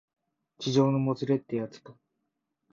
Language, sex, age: Japanese, male, 19-29